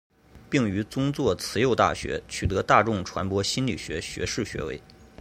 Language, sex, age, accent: Chinese, male, 30-39, 出生地：河南省